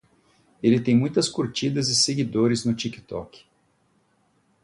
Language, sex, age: Portuguese, male, 50-59